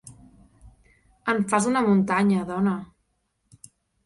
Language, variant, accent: Catalan, Central, central